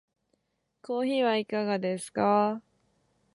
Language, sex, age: Japanese, female, 19-29